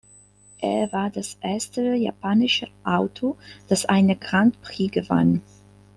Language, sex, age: German, female, 30-39